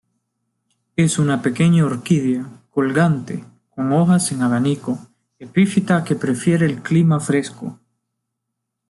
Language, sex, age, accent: Spanish, male, 19-29, América central